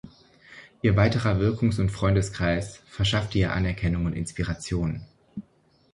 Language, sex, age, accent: German, male, 19-29, Deutschland Deutsch